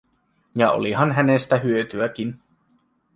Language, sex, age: Finnish, male, 19-29